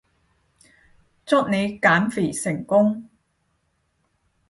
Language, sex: Cantonese, female